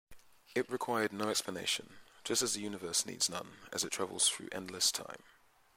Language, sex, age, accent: English, male, 30-39, England English